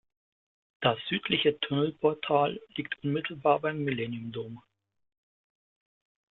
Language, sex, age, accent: German, male, 40-49, Deutschland Deutsch